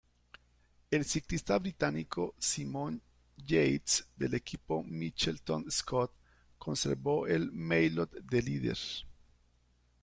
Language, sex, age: Spanish, male, 50-59